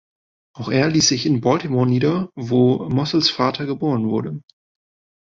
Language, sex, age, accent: German, male, 30-39, Deutschland Deutsch